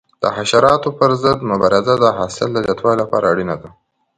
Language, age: Pashto, 19-29